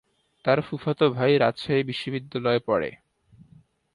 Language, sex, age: Bengali, male, 19-29